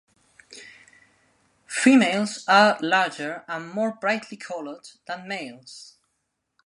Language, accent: English, England English